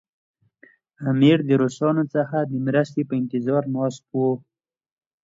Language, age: Pashto, 19-29